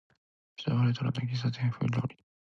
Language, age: Japanese, 19-29